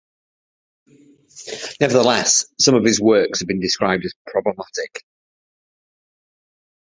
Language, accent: English, England English